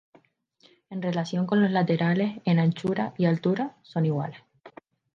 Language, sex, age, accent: Spanish, female, 19-29, España: Islas Canarias